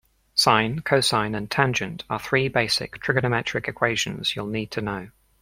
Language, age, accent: English, 19-29, England English